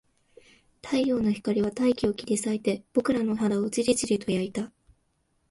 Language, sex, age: Japanese, female, 19-29